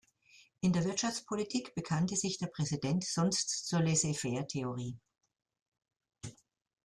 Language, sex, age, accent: German, female, 70-79, Deutschland Deutsch